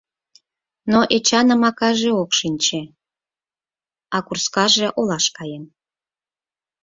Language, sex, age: Mari, female, 40-49